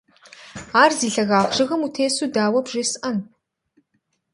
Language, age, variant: Kabardian, 30-39, Адыгэбзэ (Къэбэрдей, Кирил, псоми зэдай)